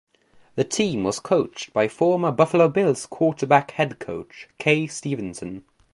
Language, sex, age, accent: English, male, under 19, England English